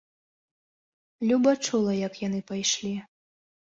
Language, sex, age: Belarusian, female, 19-29